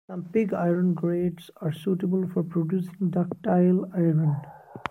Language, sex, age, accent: English, male, 19-29, India and South Asia (India, Pakistan, Sri Lanka)